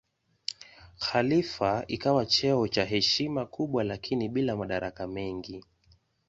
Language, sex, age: Swahili, male, 19-29